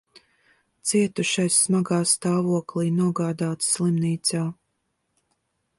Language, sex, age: Latvian, female, 40-49